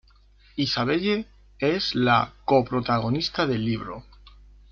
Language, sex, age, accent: Spanish, male, 40-49, España: Centro-Sur peninsular (Madrid, Toledo, Castilla-La Mancha)